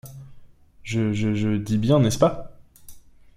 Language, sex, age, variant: French, male, 19-29, Français de métropole